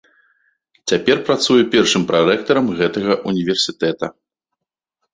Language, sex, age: Belarusian, male, 30-39